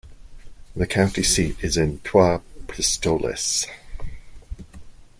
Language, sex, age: English, male, 50-59